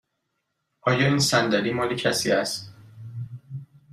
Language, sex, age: Persian, male, 30-39